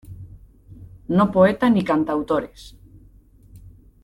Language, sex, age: Spanish, female, 30-39